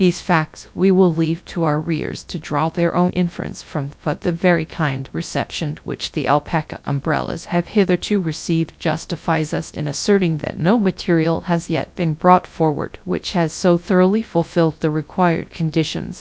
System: TTS, GradTTS